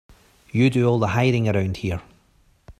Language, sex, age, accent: English, male, 30-39, Scottish English